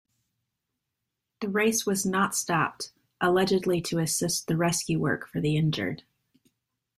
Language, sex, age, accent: English, female, 30-39, United States English